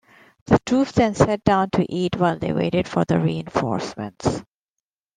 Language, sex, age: English, female, 50-59